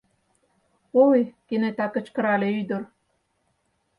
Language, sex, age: Mari, female, 60-69